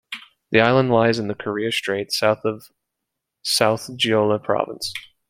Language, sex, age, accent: English, male, 19-29, United States English